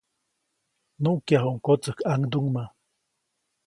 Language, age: Copainalá Zoque, 19-29